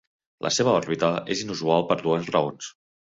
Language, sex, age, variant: Catalan, male, 30-39, Central